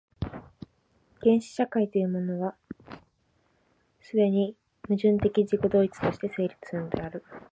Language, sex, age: Japanese, female, 19-29